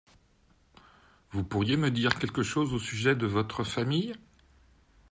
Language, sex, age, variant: French, male, 50-59, Français de métropole